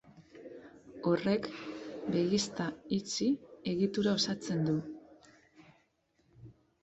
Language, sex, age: Basque, female, 30-39